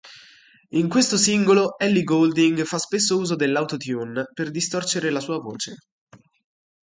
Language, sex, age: Italian, male, 19-29